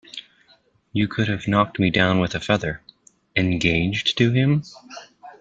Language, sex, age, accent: English, male, 19-29, United States English